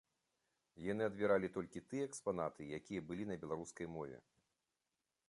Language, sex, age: Belarusian, male, 50-59